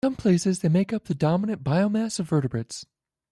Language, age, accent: English, 19-29, United States English